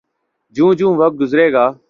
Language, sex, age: Urdu, male, 19-29